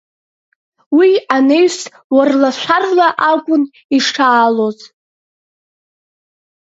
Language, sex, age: Abkhazian, female, under 19